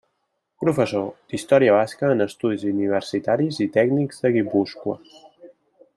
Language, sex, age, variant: Catalan, male, 19-29, Central